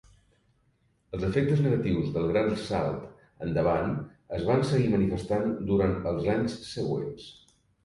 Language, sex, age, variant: Catalan, male, 50-59, Septentrional